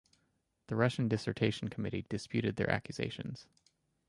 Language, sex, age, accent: English, male, 19-29, United States English